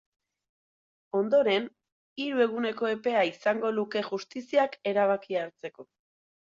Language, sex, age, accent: Basque, female, 30-39, Erdialdekoa edo Nafarra (Gipuzkoa, Nafarroa)